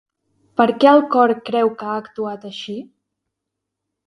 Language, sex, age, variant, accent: Catalan, female, 19-29, Central, central